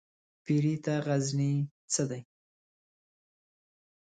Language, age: Pashto, 30-39